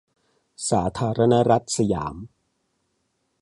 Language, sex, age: Thai, male, 40-49